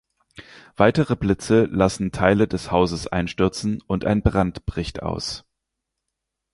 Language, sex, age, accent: German, male, 19-29, Deutschland Deutsch